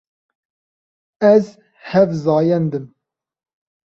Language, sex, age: Kurdish, male, 19-29